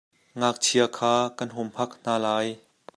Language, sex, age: Hakha Chin, male, 30-39